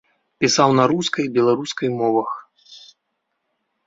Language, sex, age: Belarusian, male, 30-39